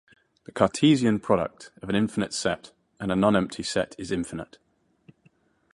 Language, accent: English, England English